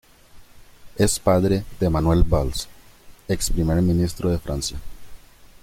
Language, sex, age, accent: Spanish, male, 19-29, América central